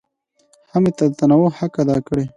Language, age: Pashto, 19-29